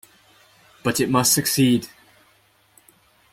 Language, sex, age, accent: English, male, 19-29, England English